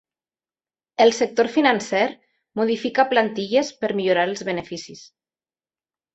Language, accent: Catalan, valencià